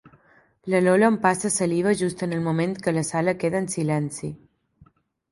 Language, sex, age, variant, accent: Catalan, female, 19-29, Balear, mallorquí